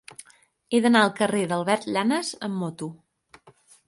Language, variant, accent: Catalan, Central, Girona